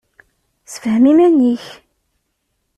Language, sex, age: Kabyle, female, 19-29